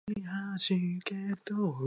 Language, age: Japanese, under 19